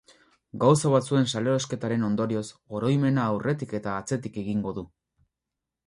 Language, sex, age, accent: Basque, male, 19-29, Mendebalekoa (Araba, Bizkaia, Gipuzkoako mendebaleko herri batzuk)